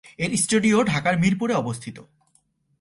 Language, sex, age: Bengali, male, 19-29